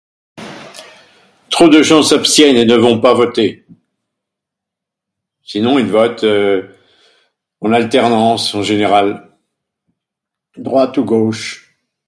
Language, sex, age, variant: French, male, 70-79, Français de métropole